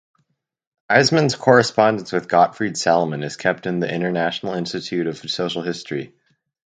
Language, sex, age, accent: English, male, under 19, United States English